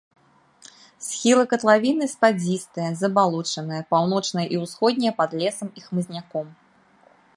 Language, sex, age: Belarusian, female, 40-49